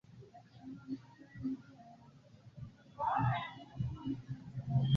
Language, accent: Esperanto, Internacia